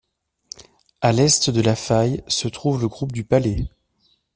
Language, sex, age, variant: French, male, 30-39, Français de métropole